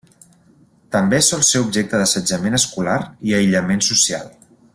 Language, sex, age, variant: Catalan, male, 40-49, Central